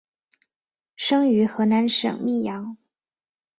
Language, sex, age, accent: Chinese, female, 19-29, 出生地：江苏省